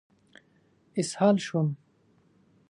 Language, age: Pashto, 19-29